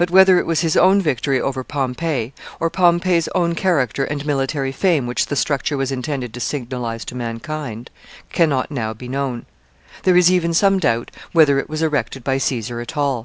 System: none